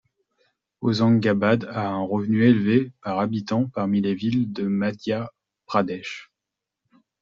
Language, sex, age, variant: French, male, 40-49, Français de métropole